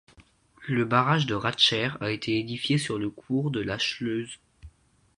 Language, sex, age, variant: French, male, under 19, Français de métropole